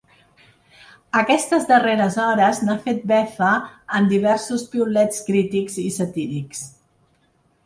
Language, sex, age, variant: Catalan, female, 60-69, Central